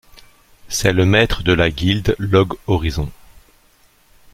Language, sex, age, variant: French, male, 40-49, Français de métropole